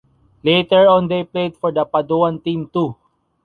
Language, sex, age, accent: English, male, 19-29, Filipino